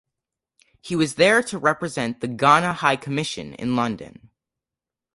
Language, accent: English, United States English